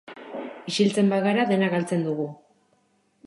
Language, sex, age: Basque, female, 40-49